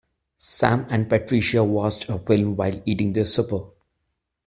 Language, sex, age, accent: English, male, 30-39, India and South Asia (India, Pakistan, Sri Lanka)